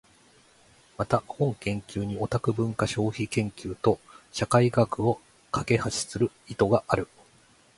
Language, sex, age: Japanese, male, 40-49